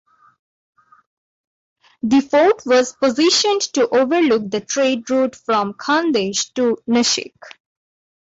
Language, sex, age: English, female, under 19